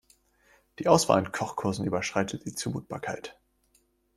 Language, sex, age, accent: German, male, 19-29, Deutschland Deutsch